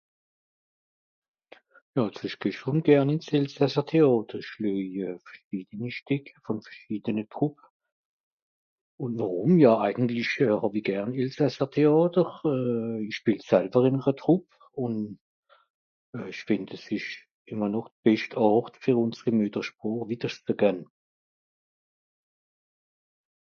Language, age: Swiss German, 60-69